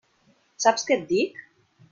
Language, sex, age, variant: Catalan, female, 30-39, Central